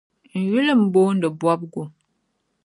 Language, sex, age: Dagbani, female, 19-29